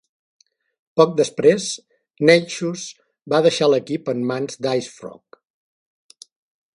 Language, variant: Catalan, Central